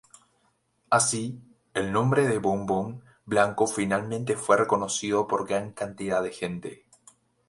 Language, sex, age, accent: Spanish, male, 19-29, México